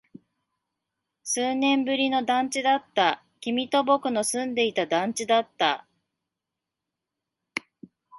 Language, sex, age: Japanese, female, 40-49